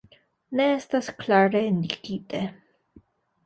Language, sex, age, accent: Esperanto, female, 19-29, Internacia